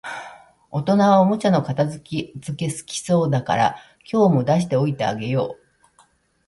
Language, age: Japanese, 60-69